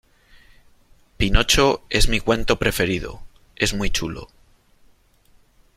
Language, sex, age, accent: Spanish, male, 30-39, España: Norte peninsular (Asturias, Castilla y León, Cantabria, País Vasco, Navarra, Aragón, La Rioja, Guadalajara, Cuenca)